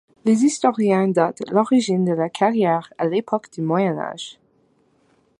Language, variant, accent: French, Français d'Amérique du Nord, Français du Canada